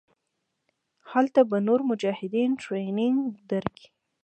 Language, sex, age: Pashto, female, 19-29